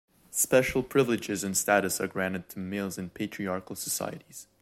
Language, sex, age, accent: English, male, 19-29, United States English